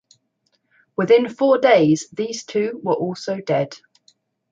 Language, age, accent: English, 30-39, England English